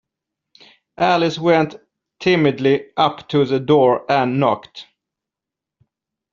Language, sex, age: English, male, 40-49